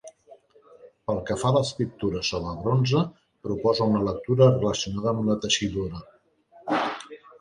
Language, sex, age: Catalan, male, 50-59